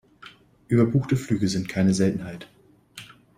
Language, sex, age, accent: German, male, under 19, Deutschland Deutsch